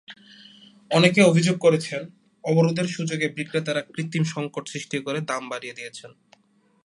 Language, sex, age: Bengali, male, 19-29